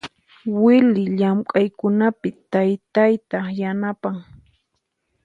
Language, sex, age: Puno Quechua, female, 19-29